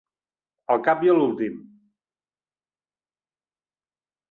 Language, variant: Catalan, Central